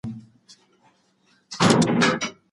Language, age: Pashto, 30-39